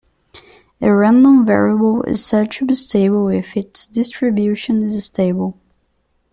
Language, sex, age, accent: English, female, under 19, United States English